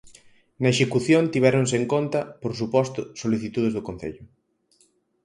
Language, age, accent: Galician, 19-29, Oriental (común en zona oriental)